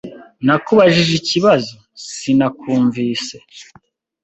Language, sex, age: Kinyarwanda, male, 19-29